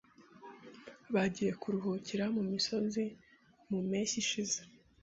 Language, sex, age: Kinyarwanda, female, 50-59